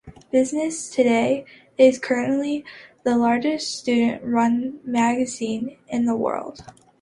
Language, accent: English, United States English